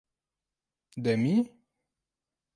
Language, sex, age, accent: Esperanto, male, 19-29, Internacia